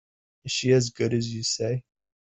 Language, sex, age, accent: English, male, 19-29, United States English